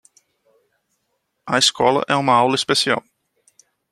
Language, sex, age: Portuguese, male, 40-49